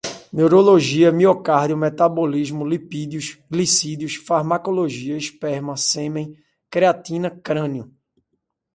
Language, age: Portuguese, 40-49